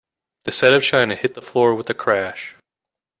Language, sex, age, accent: English, male, 30-39, United States English